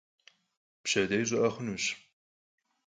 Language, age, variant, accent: Kabardian, 19-29, Адыгэбзэ (Къэбэрдей, Кирил, псоми зэдай), Джылэхъстэней (Gilahsteney)